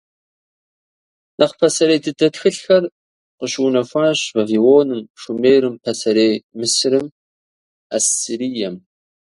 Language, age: Kabardian, 19-29